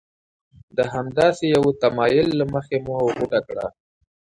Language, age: Pashto, 19-29